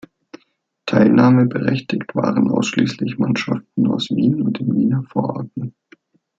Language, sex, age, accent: German, male, 40-49, Deutschland Deutsch